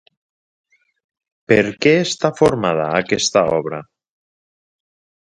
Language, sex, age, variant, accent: Catalan, male, 40-49, Valencià central, valencià; apitxat